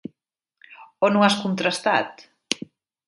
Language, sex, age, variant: Catalan, female, 40-49, Central